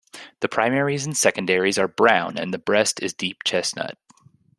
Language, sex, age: English, male, 19-29